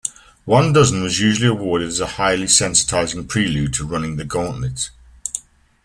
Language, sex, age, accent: English, male, 50-59, England English